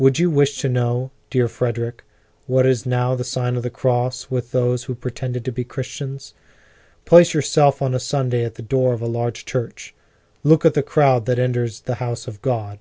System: none